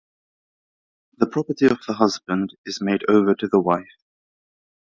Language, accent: English, England English